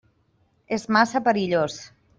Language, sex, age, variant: Catalan, female, 19-29, Central